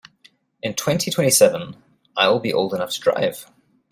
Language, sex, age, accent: English, male, 30-39, Southern African (South Africa, Zimbabwe, Namibia)